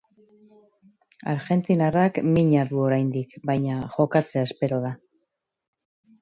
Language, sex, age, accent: Basque, female, 60-69, Erdialdekoa edo Nafarra (Gipuzkoa, Nafarroa)